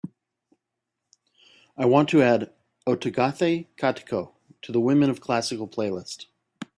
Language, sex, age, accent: English, male, 40-49, United States English